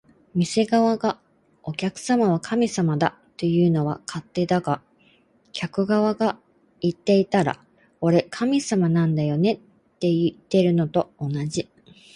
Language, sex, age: Japanese, female, 30-39